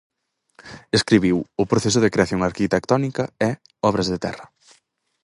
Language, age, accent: Galician, under 19, Central (gheada); Oriental (común en zona oriental)